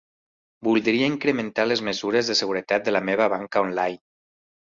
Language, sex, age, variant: Catalan, male, 40-49, Central